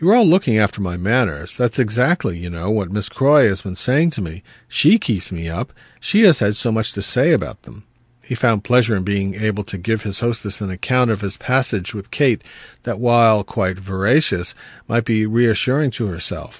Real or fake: real